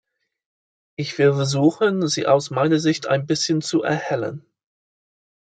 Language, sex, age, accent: German, male, 19-29, Britisches Deutsch